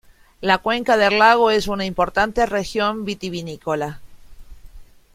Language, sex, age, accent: Spanish, female, 50-59, Rioplatense: Argentina, Uruguay, este de Bolivia, Paraguay